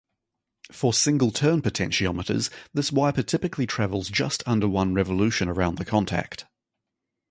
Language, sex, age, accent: English, male, 30-39, New Zealand English